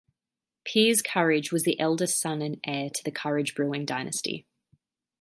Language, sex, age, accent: English, female, 19-29, Australian English